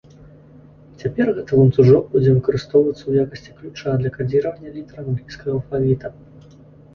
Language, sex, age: Belarusian, male, 30-39